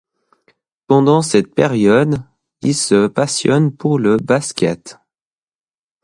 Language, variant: French, Français d'Europe